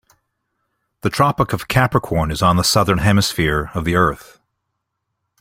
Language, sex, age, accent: English, male, 40-49, Canadian English